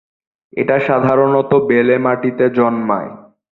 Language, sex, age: Bengali, male, under 19